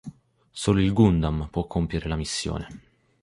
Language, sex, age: Italian, male, 19-29